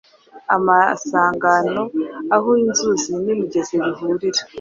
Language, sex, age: Kinyarwanda, female, 30-39